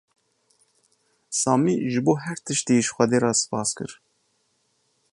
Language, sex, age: Kurdish, male, 30-39